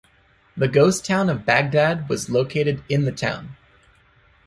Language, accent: English, United States English